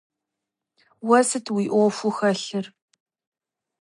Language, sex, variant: Kabardian, female, Адыгэбзэ (Къэбэрдей, Кирил, Урысей)